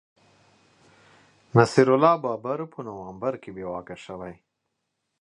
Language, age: Pashto, 30-39